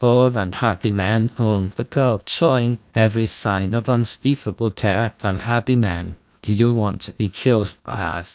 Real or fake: fake